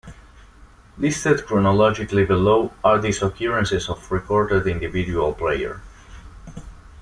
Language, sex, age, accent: English, male, 19-29, United States English